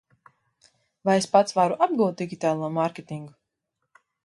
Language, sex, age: Latvian, female, 30-39